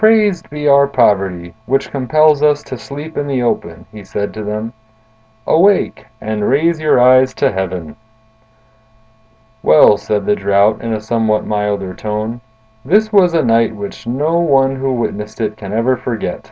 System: none